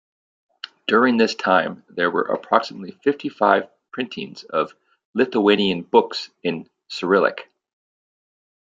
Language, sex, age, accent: English, male, 50-59, United States English